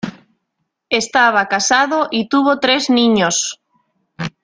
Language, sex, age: Spanish, female, 30-39